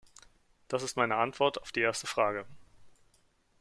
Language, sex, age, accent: German, male, 30-39, Deutschland Deutsch